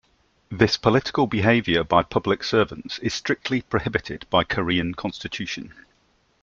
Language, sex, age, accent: English, male, 40-49, England English